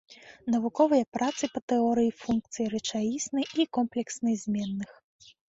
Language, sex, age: Belarusian, female, under 19